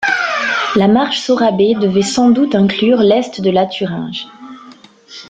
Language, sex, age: French, female, 40-49